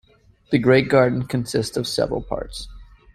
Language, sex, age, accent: English, male, 30-39, United States English